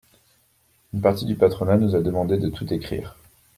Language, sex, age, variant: French, male, 19-29, Français de métropole